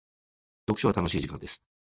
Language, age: Japanese, 40-49